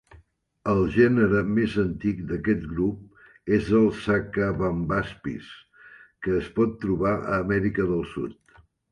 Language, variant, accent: Catalan, Central, balear